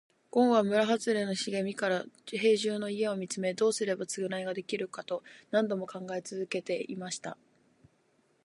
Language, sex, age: Japanese, female, 19-29